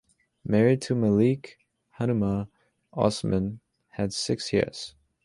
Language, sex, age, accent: English, male, under 19, United States English